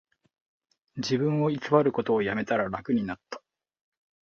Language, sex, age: Japanese, male, 30-39